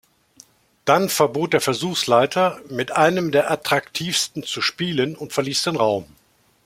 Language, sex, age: German, male, 60-69